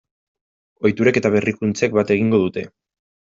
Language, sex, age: Basque, male, 19-29